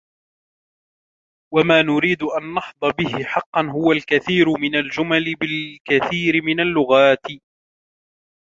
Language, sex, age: Arabic, male, 19-29